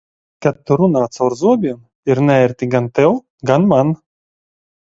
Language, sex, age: Latvian, male, 40-49